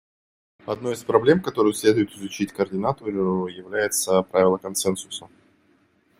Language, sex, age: Russian, male, 19-29